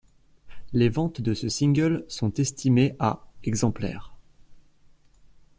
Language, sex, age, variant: French, male, under 19, Français de métropole